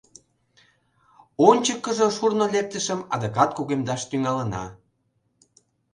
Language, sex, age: Mari, male, 50-59